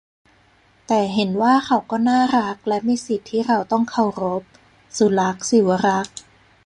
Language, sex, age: Thai, female, 30-39